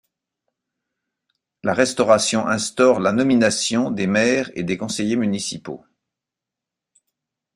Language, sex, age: French, male, 60-69